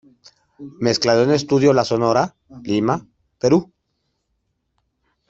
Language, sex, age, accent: Spanish, male, 30-39, México